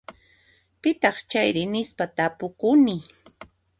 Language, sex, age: Puno Quechua, female, 40-49